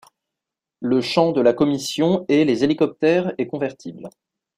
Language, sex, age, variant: French, male, 19-29, Français de métropole